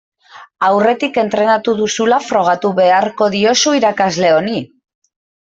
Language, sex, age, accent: Basque, female, 30-39, Mendebalekoa (Araba, Bizkaia, Gipuzkoako mendebaleko herri batzuk)